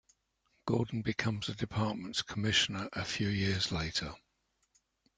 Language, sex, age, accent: English, male, 70-79, England English